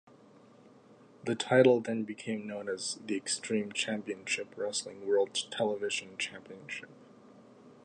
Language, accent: English, United States English